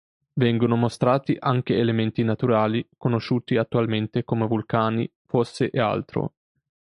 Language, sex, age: Italian, male, 19-29